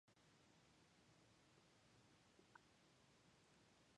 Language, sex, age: English, female, 19-29